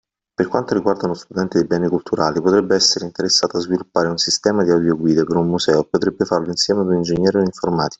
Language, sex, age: Italian, male, 40-49